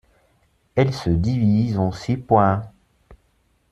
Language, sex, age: French, male, 30-39